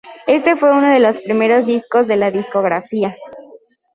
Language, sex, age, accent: Spanish, female, 19-29, México